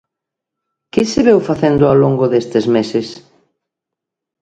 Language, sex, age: Galician, female, 50-59